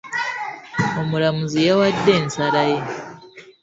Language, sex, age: Ganda, female, 30-39